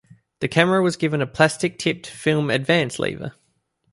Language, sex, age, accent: English, male, 19-29, Australian English